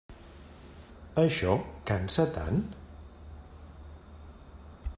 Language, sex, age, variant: Catalan, male, 50-59, Central